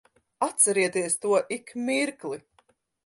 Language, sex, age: Latvian, female, 40-49